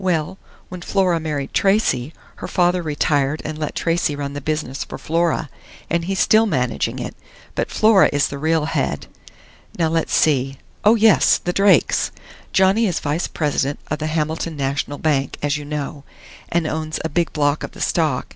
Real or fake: real